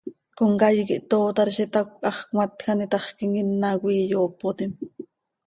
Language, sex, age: Seri, female, 40-49